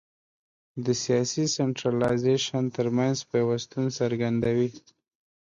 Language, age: Pashto, 19-29